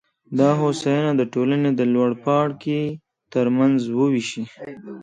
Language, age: Pashto, 19-29